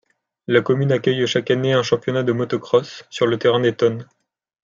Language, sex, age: French, male, 19-29